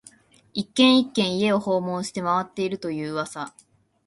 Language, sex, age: Japanese, female, 19-29